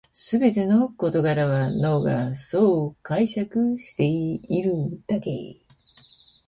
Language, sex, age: Japanese, female, 50-59